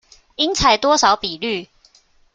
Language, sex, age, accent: Chinese, female, 19-29, 出生地：新北市